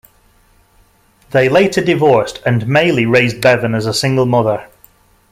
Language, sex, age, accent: English, male, 50-59, England English